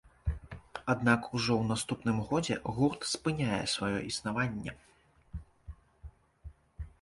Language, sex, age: Belarusian, male, 30-39